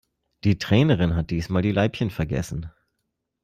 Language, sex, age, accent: German, male, 30-39, Deutschland Deutsch